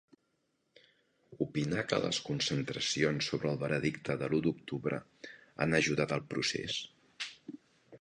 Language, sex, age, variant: Catalan, male, 60-69, Central